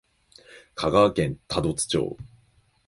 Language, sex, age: Japanese, male, 19-29